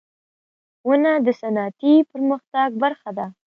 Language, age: Pashto, 30-39